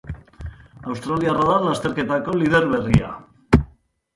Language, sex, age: Basque, male, 50-59